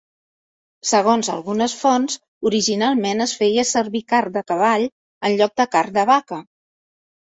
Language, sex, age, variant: Catalan, female, 50-59, Central